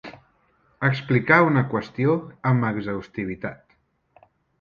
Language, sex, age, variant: Catalan, male, 30-39, Central